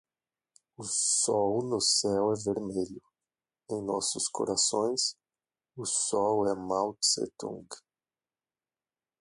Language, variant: Portuguese, Portuguese (Brasil)